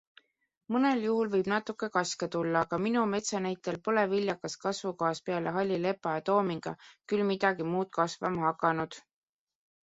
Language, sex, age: Estonian, female, 30-39